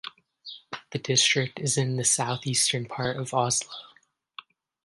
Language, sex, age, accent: English, male, 19-29, United States English